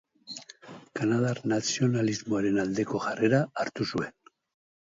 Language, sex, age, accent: Basque, male, 60-69, Mendebalekoa (Araba, Bizkaia, Gipuzkoako mendebaleko herri batzuk)